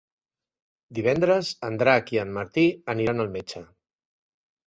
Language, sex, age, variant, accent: Catalan, male, 60-69, Central, Barcelonès